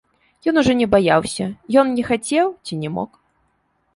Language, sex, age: Belarusian, female, 19-29